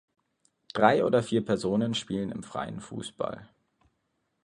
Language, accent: German, Deutschland Deutsch